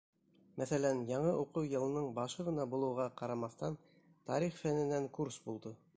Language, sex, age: Bashkir, male, 40-49